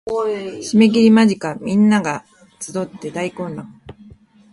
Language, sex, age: Japanese, female, 40-49